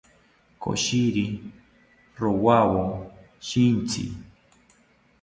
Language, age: South Ucayali Ashéninka, 40-49